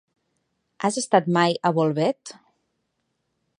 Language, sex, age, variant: Catalan, female, 19-29, Central